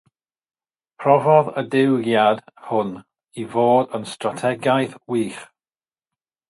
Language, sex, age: Welsh, male, 50-59